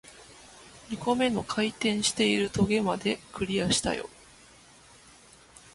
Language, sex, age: Japanese, female, 30-39